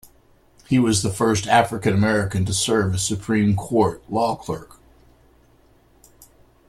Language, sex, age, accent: English, male, 50-59, United States English